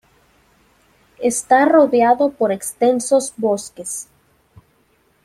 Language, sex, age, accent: Spanish, female, 19-29, América central